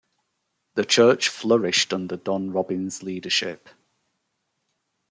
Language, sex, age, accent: English, male, 40-49, England English